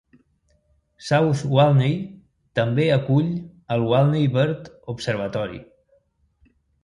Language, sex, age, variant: Catalan, male, 40-49, Central